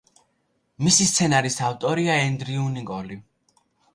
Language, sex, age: Georgian, male, 19-29